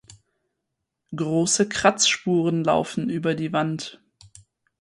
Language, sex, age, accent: German, female, 19-29, Deutschland Deutsch